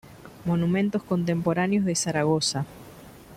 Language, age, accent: Spanish, 50-59, Rioplatense: Argentina, Uruguay, este de Bolivia, Paraguay